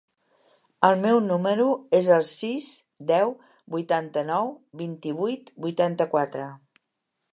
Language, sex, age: Catalan, female, 60-69